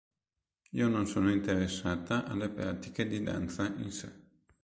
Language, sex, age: Italian, male, 19-29